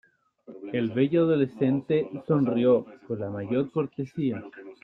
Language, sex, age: Spanish, male, 19-29